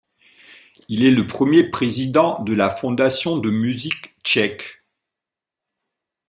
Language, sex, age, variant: French, male, 50-59, Français de métropole